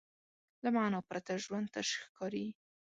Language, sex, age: Pashto, female, 19-29